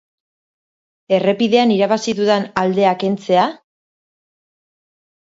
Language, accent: Basque, Mendebalekoa (Araba, Bizkaia, Gipuzkoako mendebaleko herri batzuk)